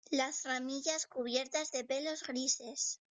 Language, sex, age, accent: Spanish, female, under 19, España: Norte peninsular (Asturias, Castilla y León, Cantabria, País Vasco, Navarra, Aragón, La Rioja, Guadalajara, Cuenca)